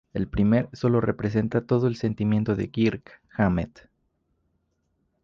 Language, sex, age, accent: Spanish, male, under 19, México